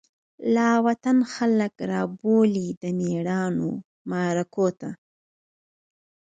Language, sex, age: Pashto, female, 30-39